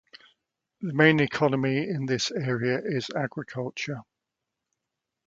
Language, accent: English, England English